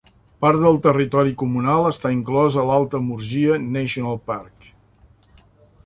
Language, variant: Catalan, Central